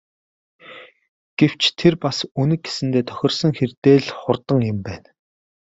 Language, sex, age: Mongolian, male, 30-39